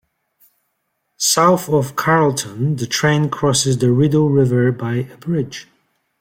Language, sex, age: English, male, 40-49